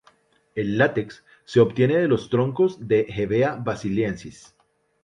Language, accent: Spanish, Andino-Pacífico: Colombia, Perú, Ecuador, oeste de Bolivia y Venezuela andina